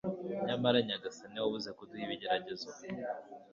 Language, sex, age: Kinyarwanda, male, 19-29